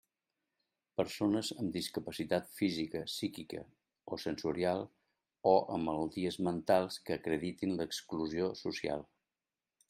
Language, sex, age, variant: Catalan, male, 60-69, Central